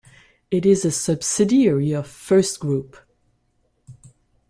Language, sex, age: English, female, 50-59